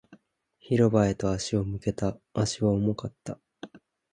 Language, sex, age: Japanese, male, 19-29